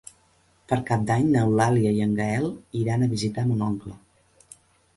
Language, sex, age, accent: Catalan, female, 50-59, nord-oriental